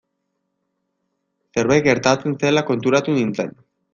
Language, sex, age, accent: Basque, male, 19-29, Erdialdekoa edo Nafarra (Gipuzkoa, Nafarroa)